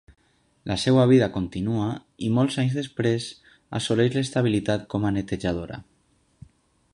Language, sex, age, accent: Catalan, male, 19-29, valencià